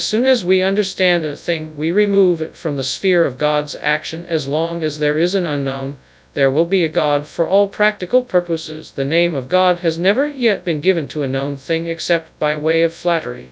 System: TTS, FastPitch